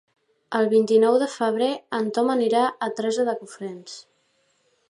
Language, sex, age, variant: Catalan, female, 19-29, Central